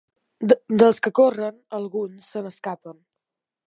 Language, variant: Catalan, Central